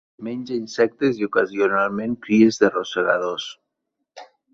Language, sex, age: Catalan, male, under 19